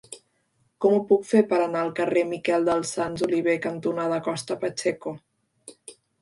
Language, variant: Catalan, Central